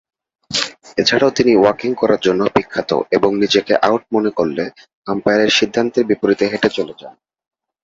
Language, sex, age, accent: Bengali, male, 19-29, Native